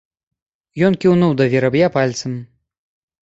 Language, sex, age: Belarusian, male, 19-29